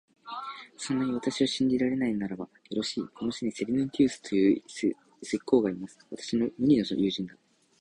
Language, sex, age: Japanese, male, under 19